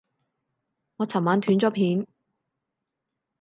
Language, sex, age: Cantonese, female, 30-39